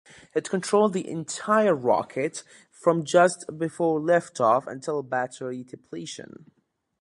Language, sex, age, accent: English, male, 19-29, England English